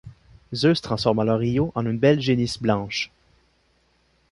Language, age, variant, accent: French, 19-29, Français d'Amérique du Nord, Français du Canada